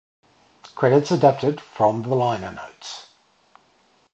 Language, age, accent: English, 50-59, Australian English